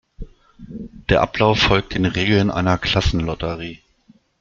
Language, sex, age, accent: German, male, 40-49, Deutschland Deutsch